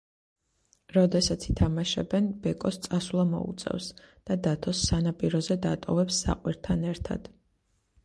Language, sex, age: Georgian, female, 30-39